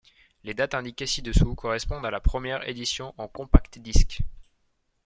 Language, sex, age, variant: French, male, 19-29, Français de métropole